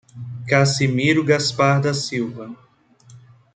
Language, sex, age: Portuguese, male, 30-39